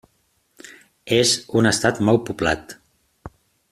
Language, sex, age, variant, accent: Catalan, male, 50-59, Central, central